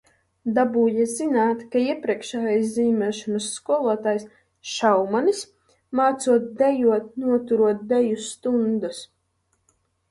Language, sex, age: Latvian, female, 19-29